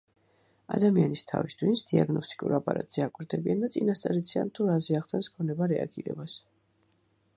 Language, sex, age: Georgian, female, 40-49